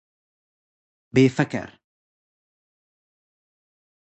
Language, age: Persian, 19-29